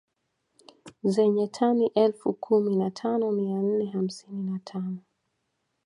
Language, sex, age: Swahili, female, 19-29